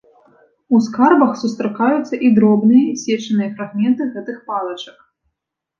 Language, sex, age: Belarusian, female, 19-29